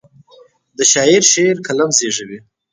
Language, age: Pashto, 19-29